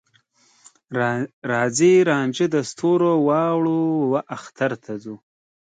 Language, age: Pashto, 19-29